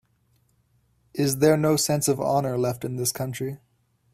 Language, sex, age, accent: English, male, 19-29, Canadian English